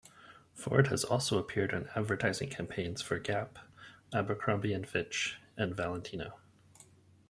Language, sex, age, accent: English, male, 30-39, Canadian English